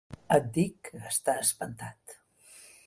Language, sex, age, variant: Catalan, female, 60-69, Central